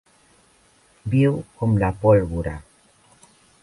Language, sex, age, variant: Catalan, female, 50-59, Central